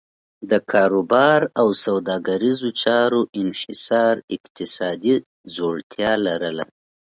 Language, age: Pashto, 19-29